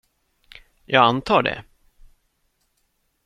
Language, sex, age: Swedish, male, 50-59